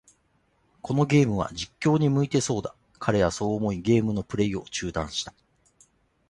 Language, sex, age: Japanese, male, 40-49